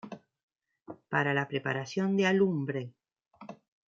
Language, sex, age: Spanish, female, 50-59